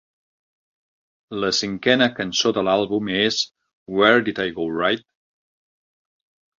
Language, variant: Catalan, Nord-Occidental